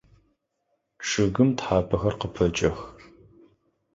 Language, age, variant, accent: Adyghe, 30-39, Адыгабзэ (Кирил, пстэумэ зэдыряе), Кıэмгуй (Çemguy)